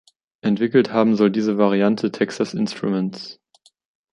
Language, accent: German, Deutschland Deutsch